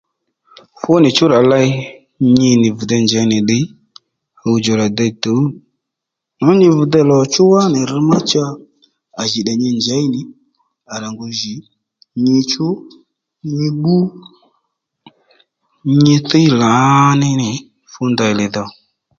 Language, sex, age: Lendu, male, 30-39